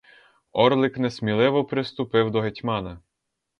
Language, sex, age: Ukrainian, male, 19-29